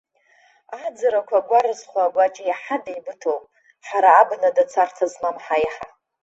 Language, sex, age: Abkhazian, female, 40-49